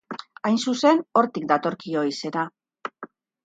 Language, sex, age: Basque, female, 60-69